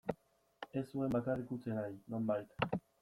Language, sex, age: Basque, male, 19-29